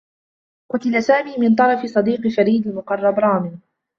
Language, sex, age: Arabic, female, 19-29